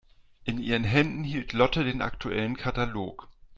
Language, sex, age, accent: German, male, 40-49, Deutschland Deutsch